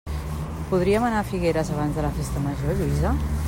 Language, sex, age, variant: Catalan, female, 50-59, Central